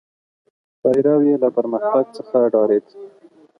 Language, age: Pashto, 30-39